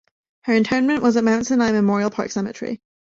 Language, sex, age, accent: English, female, 19-29, England English